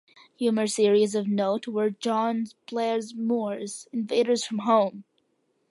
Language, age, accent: English, under 19, United States English